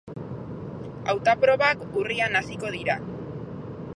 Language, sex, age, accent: Basque, female, 40-49, Mendebalekoa (Araba, Bizkaia, Gipuzkoako mendebaleko herri batzuk)